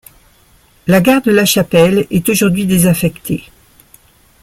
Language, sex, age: French, male, 60-69